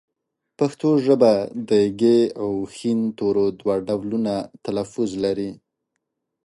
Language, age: Pashto, 19-29